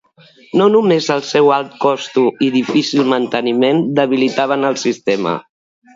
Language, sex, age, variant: Catalan, female, 50-59, Septentrional